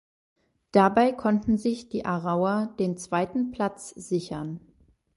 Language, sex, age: German, female, 19-29